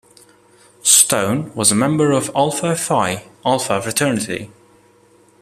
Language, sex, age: English, male, 19-29